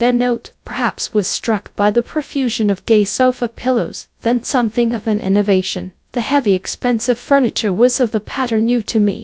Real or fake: fake